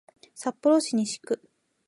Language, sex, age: Japanese, female, 19-29